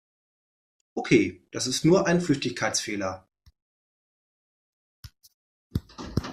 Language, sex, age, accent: German, male, 40-49, Deutschland Deutsch